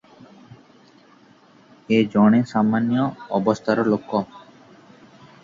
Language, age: Odia, 19-29